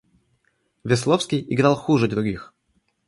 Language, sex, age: Russian, male, 19-29